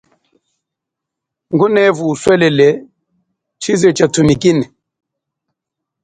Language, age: Chokwe, 40-49